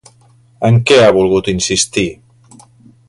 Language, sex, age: Catalan, male, 50-59